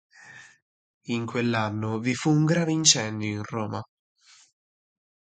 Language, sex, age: Italian, male, 19-29